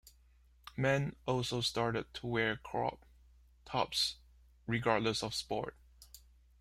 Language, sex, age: English, male, 30-39